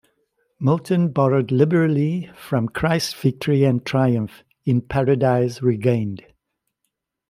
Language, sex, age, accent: English, male, 50-59, Southern African (South Africa, Zimbabwe, Namibia)